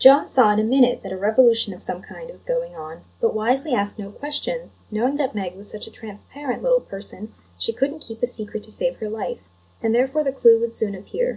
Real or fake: real